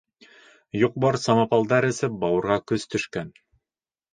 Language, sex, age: Bashkir, male, under 19